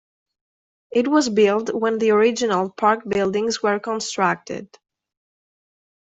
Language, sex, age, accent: English, female, 19-29, United States English